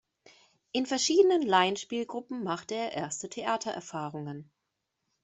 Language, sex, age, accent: German, female, 30-39, Deutschland Deutsch